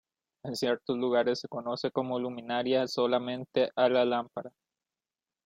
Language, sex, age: Spanish, male, 19-29